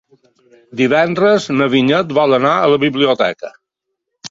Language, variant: Catalan, Balear